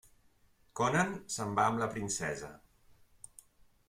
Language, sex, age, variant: Catalan, male, 40-49, Central